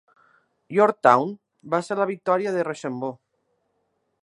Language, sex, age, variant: Catalan, female, 40-49, Nord-Occidental